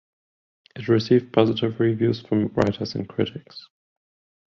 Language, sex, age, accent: English, male, 19-29, German